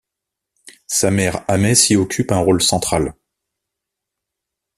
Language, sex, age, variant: French, male, 40-49, Français de métropole